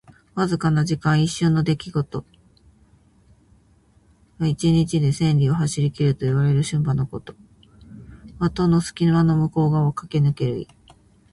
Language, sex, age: Japanese, female, 50-59